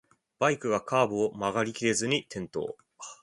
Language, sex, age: Japanese, male, 30-39